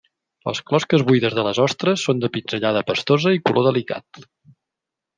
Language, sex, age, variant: Catalan, male, 40-49, Central